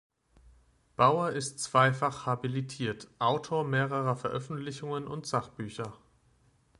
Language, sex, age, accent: German, male, 30-39, Deutschland Deutsch